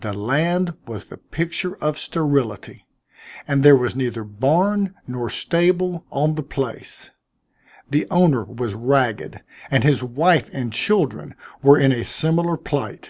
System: none